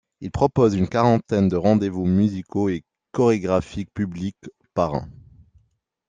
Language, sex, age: French, male, 30-39